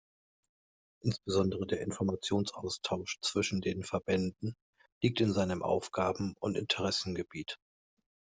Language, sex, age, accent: German, male, 40-49, Deutschland Deutsch